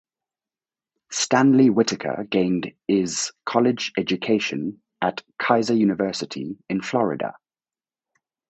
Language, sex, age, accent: English, male, 30-39, United States English